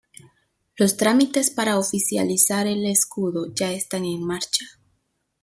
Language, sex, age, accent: Spanish, female, 19-29, América central